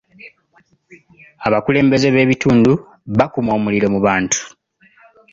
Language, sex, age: Ganda, male, 19-29